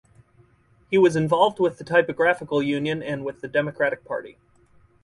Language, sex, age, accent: English, male, 30-39, United States English